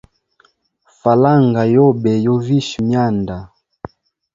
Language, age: Hemba, 19-29